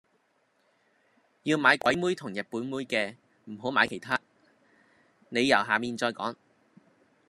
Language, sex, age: Cantonese, female, 19-29